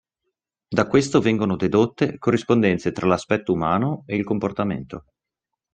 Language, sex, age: Italian, male, 30-39